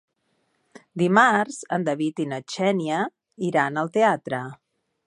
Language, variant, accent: Catalan, Central, central